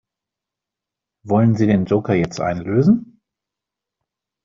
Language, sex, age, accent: German, male, 50-59, Deutschland Deutsch